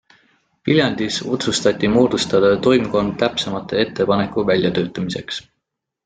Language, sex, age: Estonian, male, 19-29